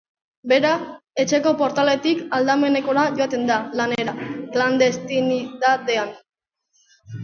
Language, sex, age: Basque, female, 30-39